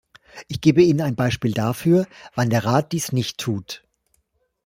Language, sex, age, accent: German, male, 40-49, Deutschland Deutsch